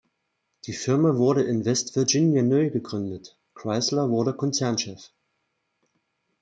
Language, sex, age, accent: German, male, 40-49, Deutschland Deutsch